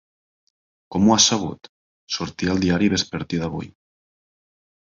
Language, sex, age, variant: Catalan, male, 19-29, Nord-Occidental